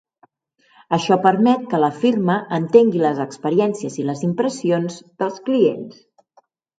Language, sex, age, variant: Catalan, female, 40-49, Central